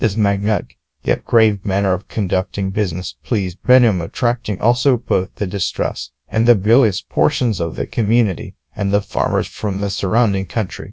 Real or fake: fake